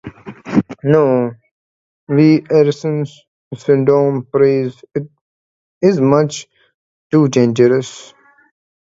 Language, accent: English, India and South Asia (India, Pakistan, Sri Lanka)